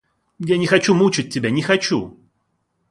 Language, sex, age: Russian, male, 30-39